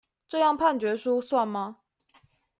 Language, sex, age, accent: Chinese, female, 19-29, 出生地：臺中市